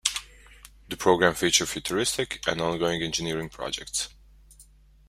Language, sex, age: English, male, 19-29